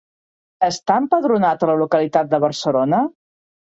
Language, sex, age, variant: Catalan, female, 50-59, Central